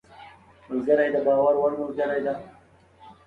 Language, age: Pashto, 19-29